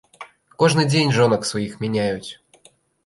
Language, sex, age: Belarusian, male, 19-29